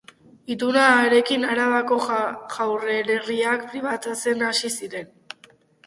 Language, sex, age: Basque, female, under 19